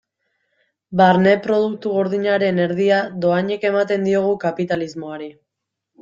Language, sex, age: Basque, female, 19-29